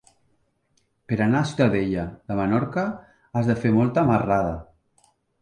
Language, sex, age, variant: Catalan, male, 40-49, Central